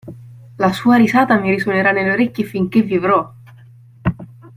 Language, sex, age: Italian, female, 19-29